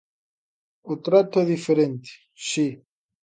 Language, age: Galician, 19-29